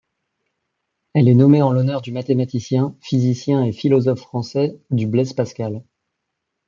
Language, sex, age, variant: French, male, 30-39, Français de métropole